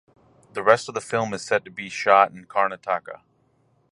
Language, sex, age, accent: English, male, 40-49, United States English